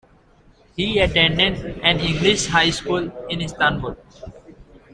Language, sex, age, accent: English, male, 19-29, United States English